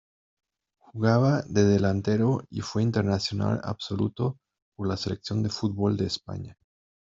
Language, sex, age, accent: Spanish, male, 40-49, México